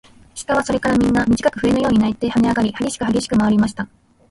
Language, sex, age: Japanese, female, 19-29